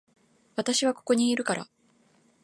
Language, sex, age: Japanese, female, 19-29